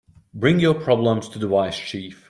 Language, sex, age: English, male, 30-39